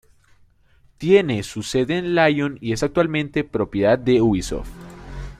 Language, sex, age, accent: Spanish, male, 19-29, Caribe: Cuba, Venezuela, Puerto Rico, República Dominicana, Panamá, Colombia caribeña, México caribeño, Costa del golfo de México